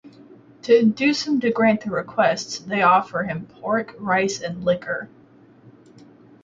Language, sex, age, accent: English, female, under 19, United States English